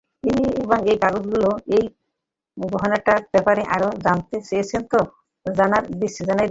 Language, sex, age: Bengali, female, 50-59